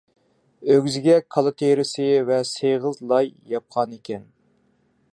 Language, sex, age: Uyghur, male, 30-39